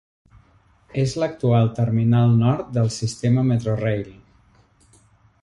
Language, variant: Catalan, Central